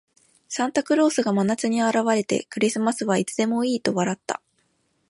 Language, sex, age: Japanese, female, 19-29